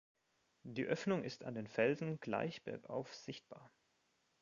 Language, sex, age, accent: German, male, 30-39, Deutschland Deutsch